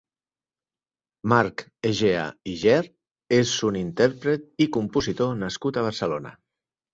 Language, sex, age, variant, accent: Catalan, male, 60-69, Central, Barcelonès